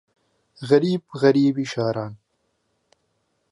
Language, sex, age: Central Kurdish, male, 19-29